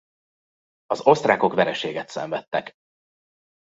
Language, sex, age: Hungarian, male, 30-39